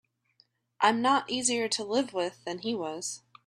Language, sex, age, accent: English, female, 30-39, United States English